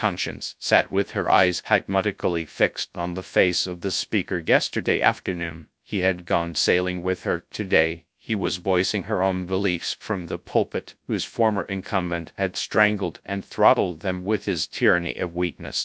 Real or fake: fake